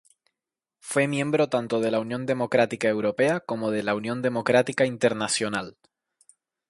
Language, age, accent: Spanish, 19-29, España: Islas Canarias